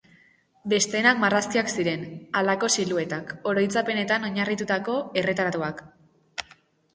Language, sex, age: Basque, female, under 19